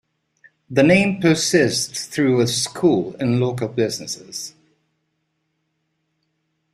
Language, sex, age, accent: English, male, 50-59, England English